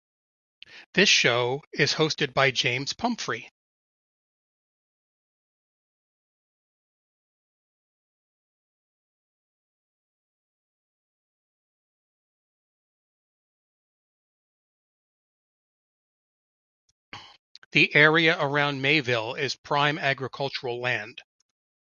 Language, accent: English, United States English